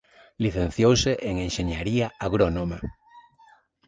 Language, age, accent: Galician, 40-49, Normativo (estándar)